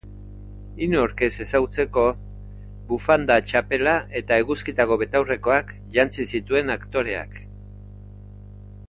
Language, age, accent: Basque, 60-69, Erdialdekoa edo Nafarra (Gipuzkoa, Nafarroa)